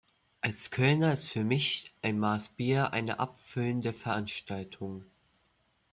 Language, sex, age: German, male, under 19